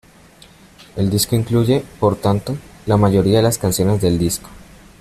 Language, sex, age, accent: Spanish, male, under 19, Andino-Pacífico: Colombia, Perú, Ecuador, oeste de Bolivia y Venezuela andina